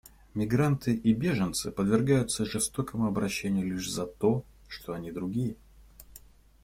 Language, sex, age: Russian, male, 30-39